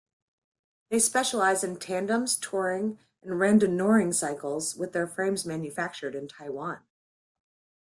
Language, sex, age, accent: English, female, 30-39, United States English